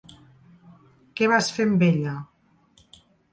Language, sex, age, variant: Catalan, female, 50-59, Central